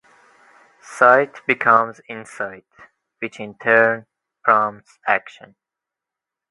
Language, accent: English, United States English